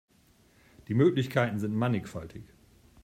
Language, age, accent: German, 50-59, Deutschland Deutsch